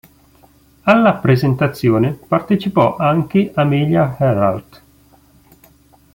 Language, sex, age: Italian, male, 19-29